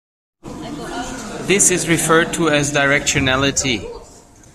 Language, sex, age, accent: English, male, 30-39, Singaporean English